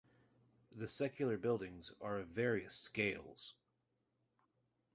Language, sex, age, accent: English, male, 40-49, United States English